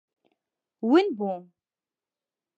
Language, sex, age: Central Kurdish, female, 30-39